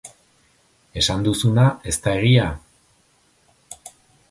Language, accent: Basque, Erdialdekoa edo Nafarra (Gipuzkoa, Nafarroa)